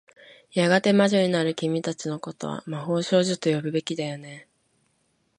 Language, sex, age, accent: Japanese, female, 19-29, 標準語